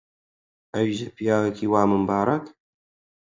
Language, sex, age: Central Kurdish, male, 30-39